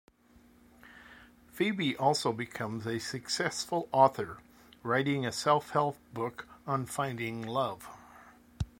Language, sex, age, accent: English, male, 60-69, United States English